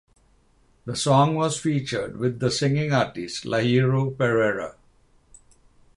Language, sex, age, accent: English, male, 50-59, United States English; England English